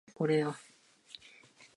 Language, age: Southern Sotho, 19-29